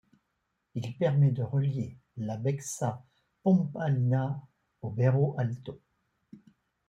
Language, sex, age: French, male, 40-49